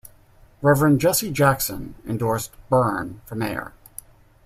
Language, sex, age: English, male, 40-49